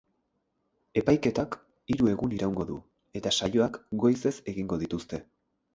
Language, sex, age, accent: Basque, male, 19-29, Erdialdekoa edo Nafarra (Gipuzkoa, Nafarroa)